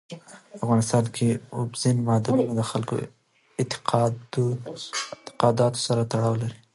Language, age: Pashto, 19-29